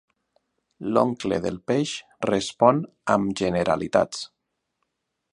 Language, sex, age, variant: Catalan, male, 40-49, Nord-Occidental